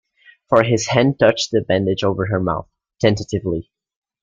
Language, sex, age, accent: English, male, under 19, United States English